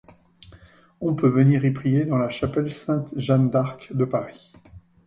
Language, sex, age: French, male, 50-59